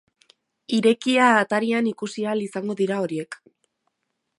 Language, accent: Basque, Erdialdekoa edo Nafarra (Gipuzkoa, Nafarroa)